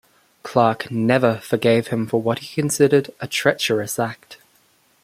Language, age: English, under 19